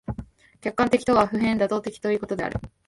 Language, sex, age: Japanese, female, 19-29